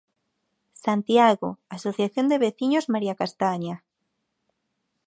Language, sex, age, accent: Galician, female, 19-29, Oriental (común en zona oriental)